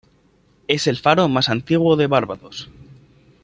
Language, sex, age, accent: Spanish, male, 19-29, España: Centro-Sur peninsular (Madrid, Toledo, Castilla-La Mancha)